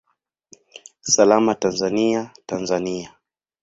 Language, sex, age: Swahili, male, 19-29